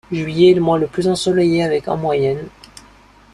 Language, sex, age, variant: French, male, 30-39, Français de métropole